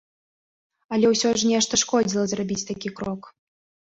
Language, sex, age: Belarusian, female, 19-29